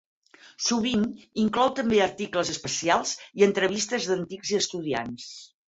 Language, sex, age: Catalan, female, 50-59